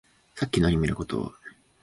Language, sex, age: Japanese, male, 19-29